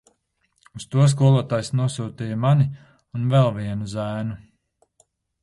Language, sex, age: Latvian, male, 40-49